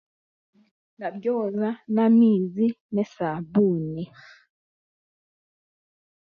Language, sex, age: Chiga, female, 19-29